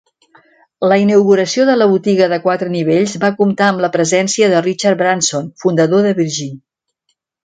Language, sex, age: Catalan, female, 60-69